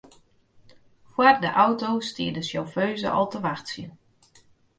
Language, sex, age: Western Frisian, female, 30-39